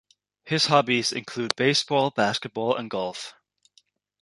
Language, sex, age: English, male, under 19